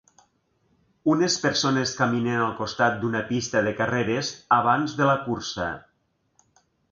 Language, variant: Catalan, Nord-Occidental